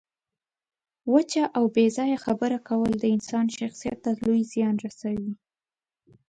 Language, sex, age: Pashto, female, 19-29